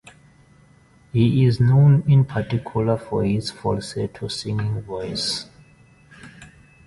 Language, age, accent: English, 19-29, Southern African (South Africa, Zimbabwe, Namibia)